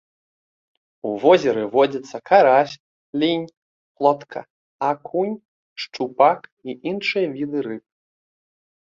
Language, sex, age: Belarusian, male, 19-29